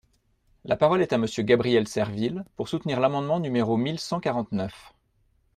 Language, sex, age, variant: French, male, 40-49, Français de métropole